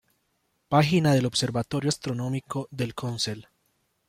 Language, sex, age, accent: Spanish, male, 19-29, Andino-Pacífico: Colombia, Perú, Ecuador, oeste de Bolivia y Venezuela andina